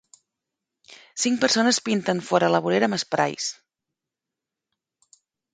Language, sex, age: Catalan, female, 40-49